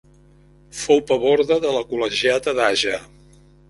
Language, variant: Catalan, Central